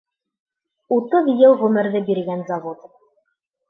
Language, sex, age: Bashkir, female, 19-29